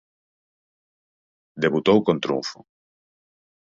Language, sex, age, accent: Galician, male, 40-49, Central (gheada)